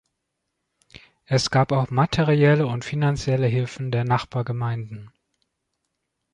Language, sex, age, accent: German, male, 40-49, Deutschland Deutsch